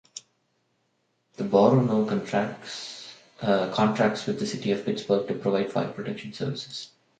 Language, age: English, 19-29